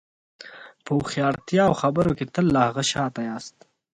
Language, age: Pashto, 19-29